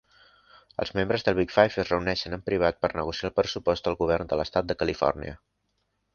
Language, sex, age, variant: Catalan, male, under 19, Central